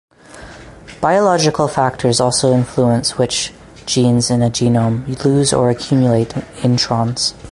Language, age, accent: English, 19-29, Canadian English